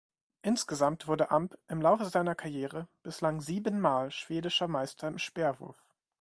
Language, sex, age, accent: German, male, 19-29, Deutschland Deutsch